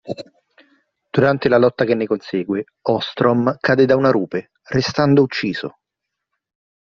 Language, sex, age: Italian, male, 40-49